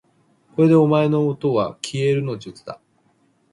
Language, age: Japanese, 30-39